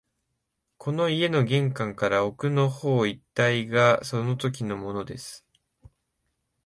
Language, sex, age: Japanese, male, 19-29